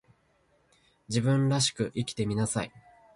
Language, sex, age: Japanese, male, 19-29